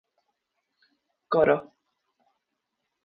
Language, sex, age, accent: Spanish, female, 19-29, España: Islas Canarias